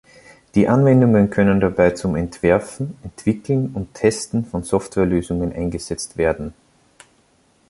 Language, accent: German, Österreichisches Deutsch